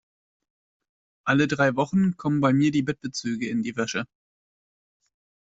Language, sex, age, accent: German, male, 19-29, Deutschland Deutsch